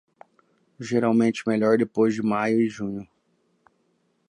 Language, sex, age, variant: Portuguese, male, 19-29, Portuguese (Brasil)